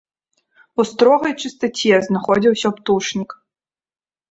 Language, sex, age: Belarusian, female, 19-29